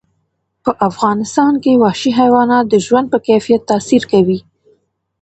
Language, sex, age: Pashto, female, 19-29